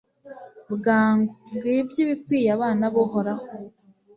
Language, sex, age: Kinyarwanda, female, 19-29